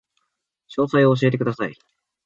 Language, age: Japanese, 19-29